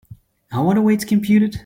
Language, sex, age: English, male, 30-39